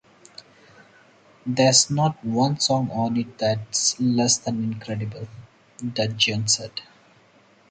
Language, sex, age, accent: English, male, 30-39, India and South Asia (India, Pakistan, Sri Lanka); Singaporean English